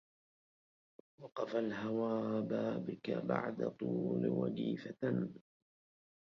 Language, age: Arabic, 40-49